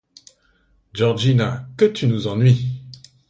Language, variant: French, Français d'Europe